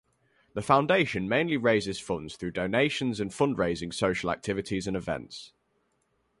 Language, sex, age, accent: English, male, 90+, England English